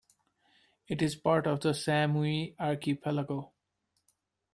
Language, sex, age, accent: English, male, 19-29, India and South Asia (India, Pakistan, Sri Lanka)